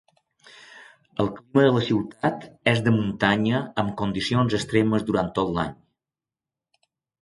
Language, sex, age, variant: Catalan, male, 60-69, Balear